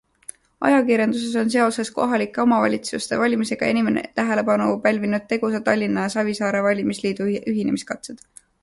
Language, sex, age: Estonian, female, 19-29